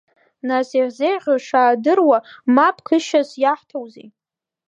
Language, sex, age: Abkhazian, female, 19-29